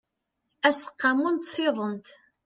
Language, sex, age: Kabyle, female, 40-49